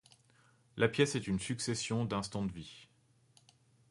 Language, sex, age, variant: French, male, 30-39, Français de métropole